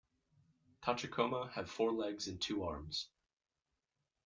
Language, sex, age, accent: English, male, 19-29, United States English